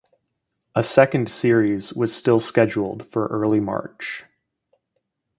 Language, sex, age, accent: English, male, 30-39, United States English